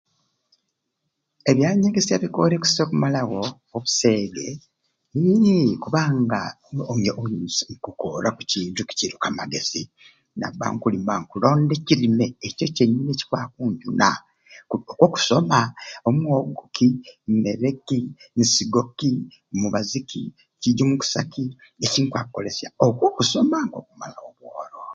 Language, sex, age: Ruuli, male, 70-79